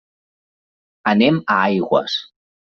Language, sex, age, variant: Catalan, male, 30-39, Central